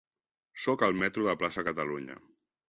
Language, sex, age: Catalan, male, 30-39